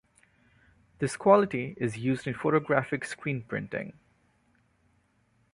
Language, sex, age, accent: English, male, 30-39, India and South Asia (India, Pakistan, Sri Lanka)